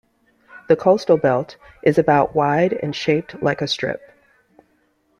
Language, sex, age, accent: English, female, 40-49, United States English